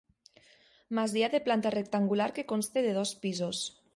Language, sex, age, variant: Catalan, female, 30-39, Nord-Occidental